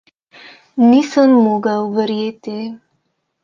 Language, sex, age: Slovenian, female, 19-29